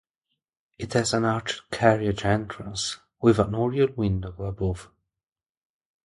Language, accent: English, Italian